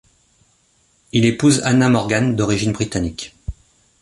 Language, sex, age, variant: French, male, 40-49, Français de métropole